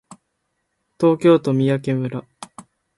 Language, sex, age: Japanese, male, 19-29